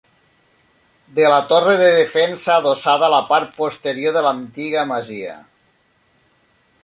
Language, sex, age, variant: Catalan, male, 40-49, Nord-Occidental